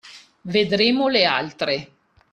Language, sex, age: Italian, female, 50-59